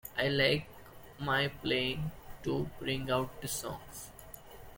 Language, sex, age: English, male, 19-29